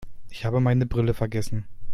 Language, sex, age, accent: German, male, 30-39, Deutschland Deutsch